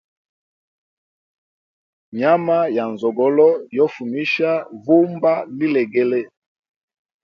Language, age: Hemba, 40-49